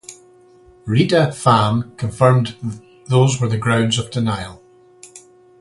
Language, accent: English, Scottish English